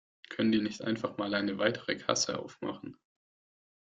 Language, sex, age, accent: German, male, 19-29, Deutschland Deutsch